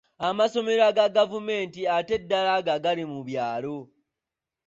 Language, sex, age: Ganda, male, 19-29